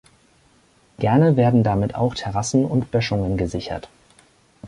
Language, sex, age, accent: German, male, 19-29, Deutschland Deutsch